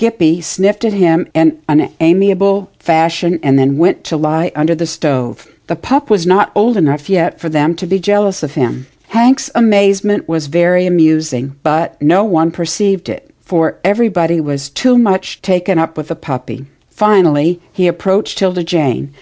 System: none